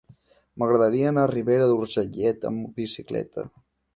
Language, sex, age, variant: Catalan, male, 19-29, Central